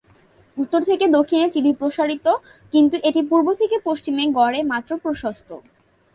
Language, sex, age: Bengali, female, 19-29